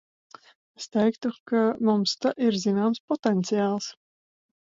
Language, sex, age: Latvian, female, 40-49